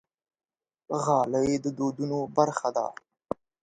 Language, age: Pashto, under 19